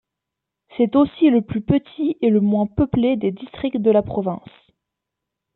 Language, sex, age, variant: French, female, 19-29, Français de métropole